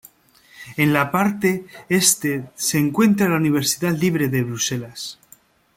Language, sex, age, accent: Spanish, male, 19-29, España: Norte peninsular (Asturias, Castilla y León, Cantabria, País Vasco, Navarra, Aragón, La Rioja, Guadalajara, Cuenca)